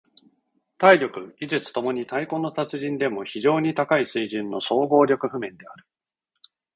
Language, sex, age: Japanese, male, 40-49